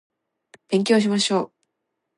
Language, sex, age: Japanese, female, 19-29